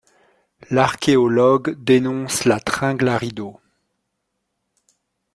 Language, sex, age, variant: French, male, 40-49, Français de métropole